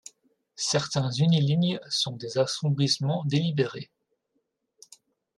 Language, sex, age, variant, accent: French, male, 30-39, Français d'Europe, Français de Belgique